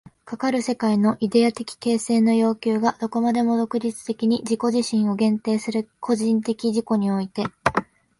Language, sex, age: Japanese, female, 19-29